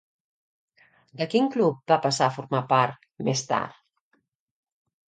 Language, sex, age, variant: Catalan, female, 50-59, Central